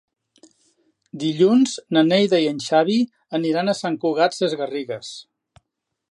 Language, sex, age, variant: Catalan, male, 60-69, Central